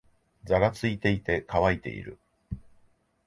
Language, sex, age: Japanese, male, 50-59